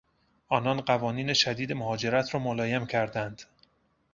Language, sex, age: Persian, male, 30-39